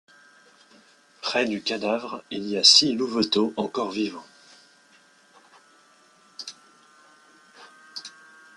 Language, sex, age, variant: French, male, 30-39, Français de métropole